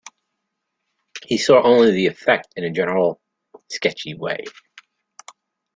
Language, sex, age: English, male, 50-59